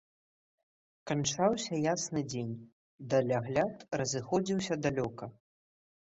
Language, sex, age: Belarusian, male, under 19